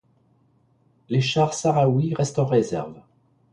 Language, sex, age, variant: French, male, 50-59, Français de métropole